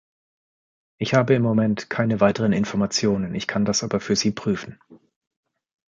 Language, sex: German, male